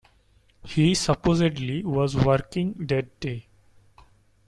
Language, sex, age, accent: English, male, 19-29, India and South Asia (India, Pakistan, Sri Lanka)